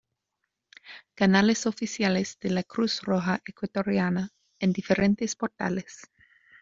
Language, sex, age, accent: Spanish, female, 30-39, México